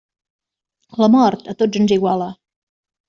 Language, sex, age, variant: Catalan, female, 40-49, Central